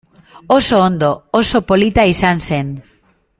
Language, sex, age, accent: Basque, female, 19-29, Mendebalekoa (Araba, Bizkaia, Gipuzkoako mendebaleko herri batzuk)